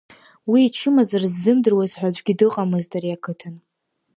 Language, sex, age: Abkhazian, female, under 19